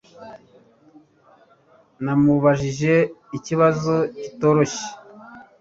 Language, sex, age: Kinyarwanda, male, 40-49